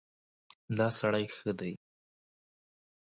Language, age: Pashto, 19-29